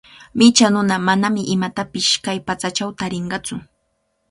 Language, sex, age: Cajatambo North Lima Quechua, female, 19-29